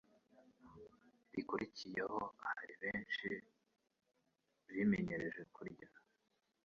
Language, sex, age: Kinyarwanda, male, 19-29